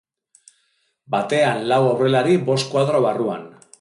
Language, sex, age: Basque, male, 40-49